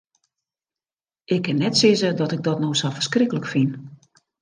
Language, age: Western Frisian, 60-69